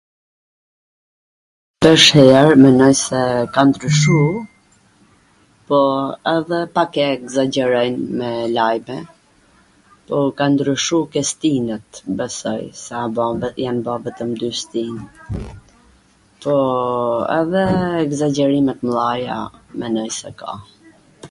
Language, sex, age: Gheg Albanian, female, 40-49